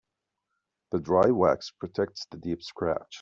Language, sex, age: English, male, 19-29